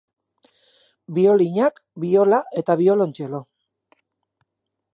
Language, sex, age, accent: Basque, female, 40-49, Erdialdekoa edo Nafarra (Gipuzkoa, Nafarroa)